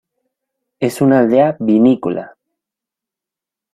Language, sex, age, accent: Spanish, male, under 19, México